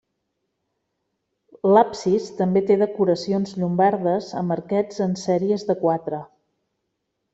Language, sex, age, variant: Catalan, female, 40-49, Central